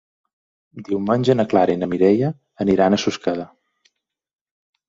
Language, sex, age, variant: Catalan, male, 40-49, Balear